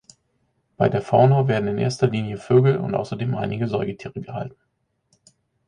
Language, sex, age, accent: German, male, 40-49, Deutschland Deutsch